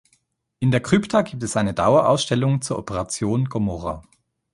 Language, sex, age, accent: German, male, 30-39, Schweizerdeutsch